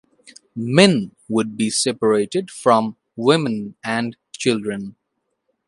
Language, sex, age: English, male, 19-29